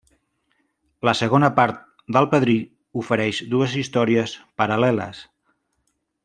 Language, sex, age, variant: Catalan, male, 40-49, Central